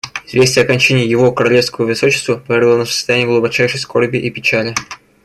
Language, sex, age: Russian, male, 19-29